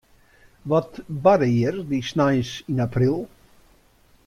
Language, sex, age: Western Frisian, male, 60-69